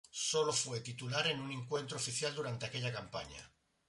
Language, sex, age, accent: Spanish, male, 60-69, España: Sur peninsular (Andalucia, Extremadura, Murcia)